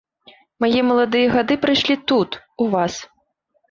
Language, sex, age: Belarusian, female, 19-29